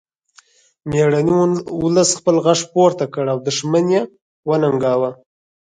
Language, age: Pashto, 19-29